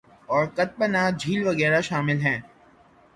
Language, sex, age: Urdu, male, 19-29